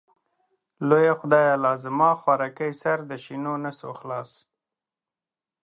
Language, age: Pashto, 30-39